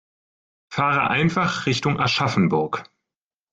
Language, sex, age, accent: German, male, 19-29, Deutschland Deutsch